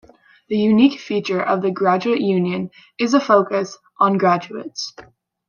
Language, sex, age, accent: English, female, 19-29, United States English